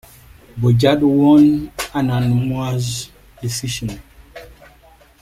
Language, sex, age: English, male, 19-29